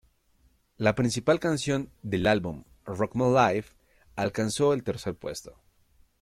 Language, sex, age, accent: Spanish, male, 19-29, México